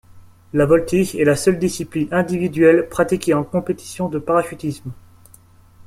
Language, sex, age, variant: French, male, 19-29, Français de métropole